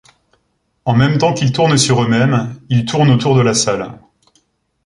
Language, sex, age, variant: French, male, 19-29, Français de métropole